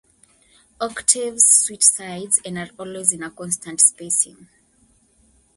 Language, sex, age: English, female, 19-29